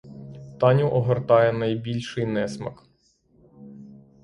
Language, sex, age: Ukrainian, male, 30-39